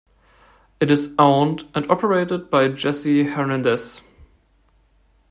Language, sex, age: English, male, 19-29